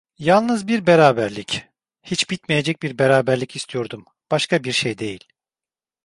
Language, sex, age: Turkish, male, 30-39